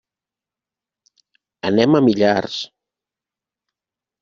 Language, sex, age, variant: Catalan, male, 50-59, Central